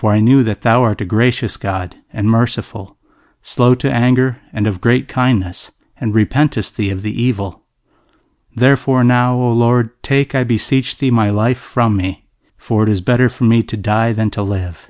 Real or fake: real